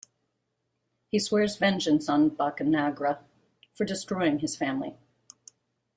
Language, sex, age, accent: English, female, 50-59, United States English